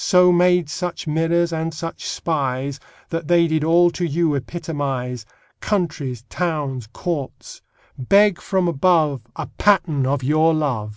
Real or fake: real